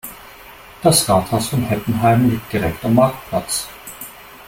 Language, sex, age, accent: German, male, 19-29, Deutschland Deutsch